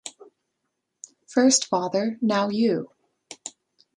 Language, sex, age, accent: English, female, 19-29, Canadian English